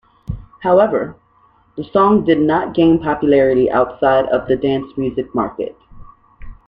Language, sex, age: English, female, 19-29